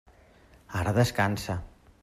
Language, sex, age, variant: Catalan, male, 30-39, Central